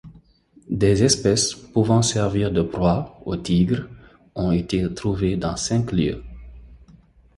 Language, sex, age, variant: French, male, 30-39, Français d'Afrique subsaharienne et des îles africaines